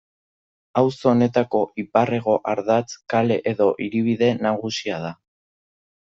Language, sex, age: Basque, male, under 19